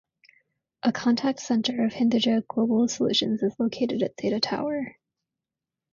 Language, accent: English, United States English